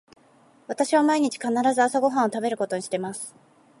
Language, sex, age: Japanese, female, 30-39